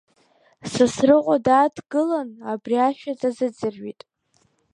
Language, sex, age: Abkhazian, female, under 19